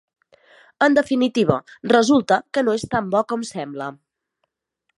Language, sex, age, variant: Catalan, female, 30-39, Central